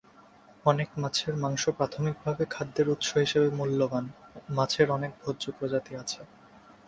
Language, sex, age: Bengali, male, 19-29